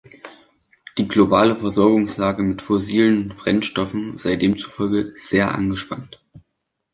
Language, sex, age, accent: German, male, under 19, Deutschland Deutsch